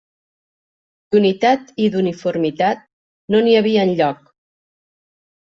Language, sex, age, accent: Catalan, female, 50-59, valencià